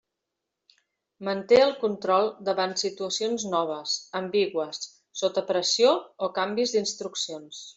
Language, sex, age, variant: Catalan, female, 50-59, Central